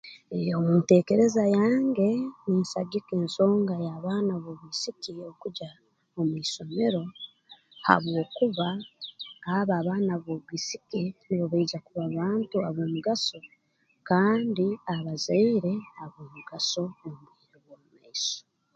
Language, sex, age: Tooro, female, 30-39